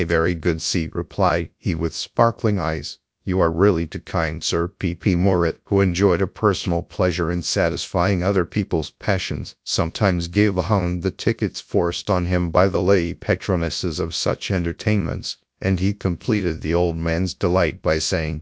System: TTS, GradTTS